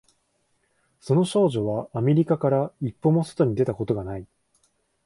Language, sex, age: Japanese, male, 19-29